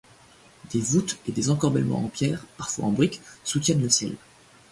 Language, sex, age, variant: French, male, 19-29, Français de métropole